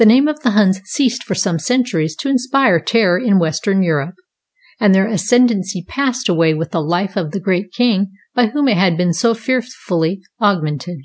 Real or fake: real